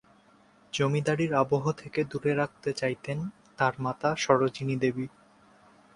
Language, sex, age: Bengali, male, 19-29